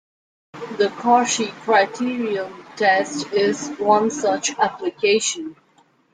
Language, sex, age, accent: English, female, 19-29, India and South Asia (India, Pakistan, Sri Lanka)